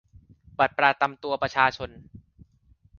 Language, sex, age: Thai, male, 19-29